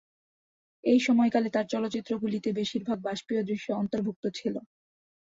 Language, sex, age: Bengali, female, 19-29